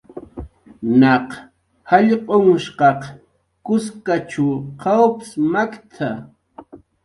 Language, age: Jaqaru, 40-49